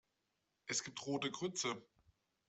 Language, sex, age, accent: German, male, 19-29, Deutschland Deutsch